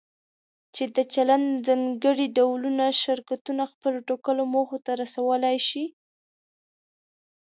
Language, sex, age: Pashto, female, 19-29